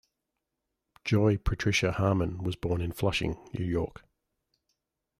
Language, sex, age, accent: English, male, 40-49, Australian English